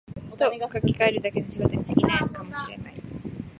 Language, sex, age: Japanese, female, 19-29